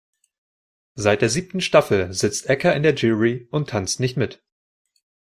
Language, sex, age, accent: German, male, 30-39, Deutschland Deutsch